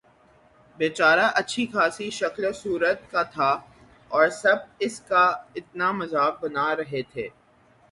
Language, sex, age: Urdu, male, 19-29